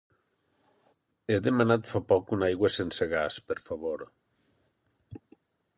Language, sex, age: Catalan, male, 50-59